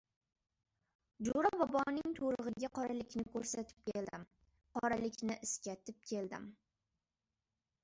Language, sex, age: Uzbek, female, under 19